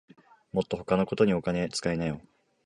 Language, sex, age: Japanese, male, 19-29